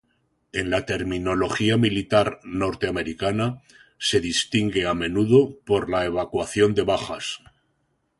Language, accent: Spanish, España: Centro-Sur peninsular (Madrid, Toledo, Castilla-La Mancha)